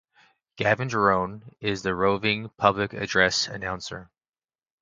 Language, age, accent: English, 19-29, United States English